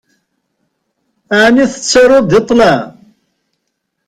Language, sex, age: Kabyle, male, 50-59